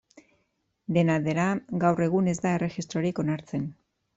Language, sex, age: Basque, female, 40-49